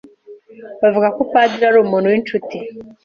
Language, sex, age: Kinyarwanda, female, 19-29